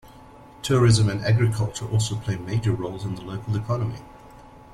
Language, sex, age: English, male, 30-39